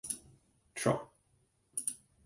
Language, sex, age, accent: English, male, 19-29, England English